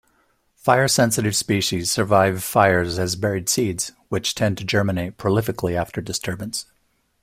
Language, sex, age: English, male, 60-69